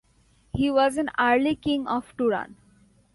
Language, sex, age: English, female, 19-29